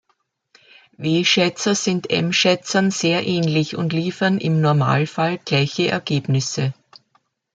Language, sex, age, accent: German, female, 70-79, Österreichisches Deutsch